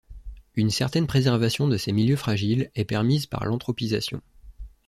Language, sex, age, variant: French, male, 30-39, Français de métropole